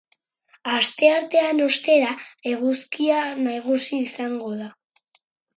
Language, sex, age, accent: Basque, female, under 19, Erdialdekoa edo Nafarra (Gipuzkoa, Nafarroa)